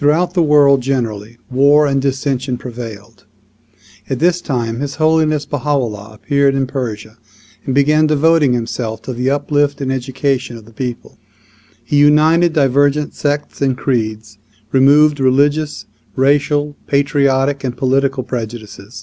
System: none